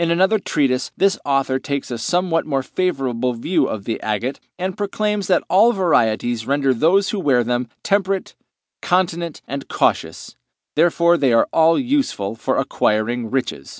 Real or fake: real